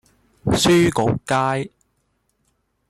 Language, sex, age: Cantonese, male, 19-29